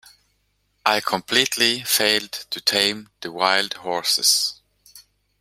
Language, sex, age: English, male, 40-49